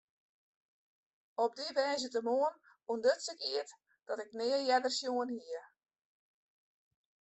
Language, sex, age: Western Frisian, female, 50-59